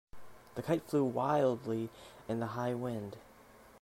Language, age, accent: English, 19-29, United States English